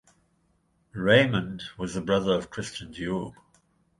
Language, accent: English, Southern African (South Africa, Zimbabwe, Namibia)